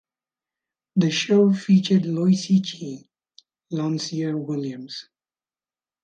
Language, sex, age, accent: English, male, 19-29, England English